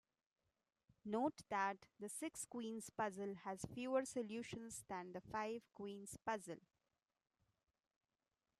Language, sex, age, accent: English, female, 19-29, India and South Asia (India, Pakistan, Sri Lanka)